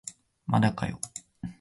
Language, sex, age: Japanese, male, 19-29